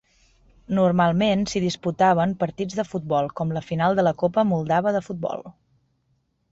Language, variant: Catalan, Central